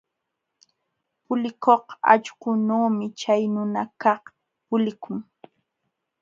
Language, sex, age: Jauja Wanca Quechua, female, 19-29